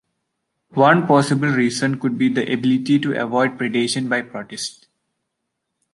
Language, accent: English, India and South Asia (India, Pakistan, Sri Lanka)